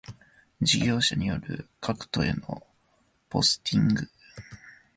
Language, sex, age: Japanese, male, 19-29